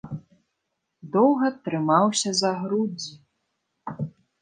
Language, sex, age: Belarusian, female, 19-29